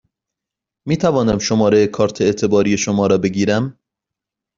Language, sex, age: Persian, male, 30-39